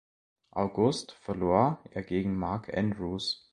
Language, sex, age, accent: German, male, under 19, Deutschland Deutsch